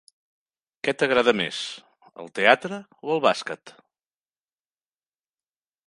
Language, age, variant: Catalan, 50-59, Central